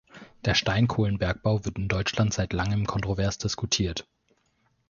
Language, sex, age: German, male, 19-29